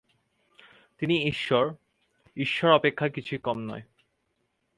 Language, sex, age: Bengali, male, 19-29